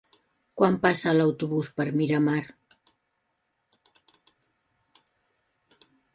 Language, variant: Catalan, Central